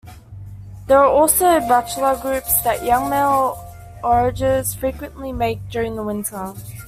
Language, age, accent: English, under 19, Australian English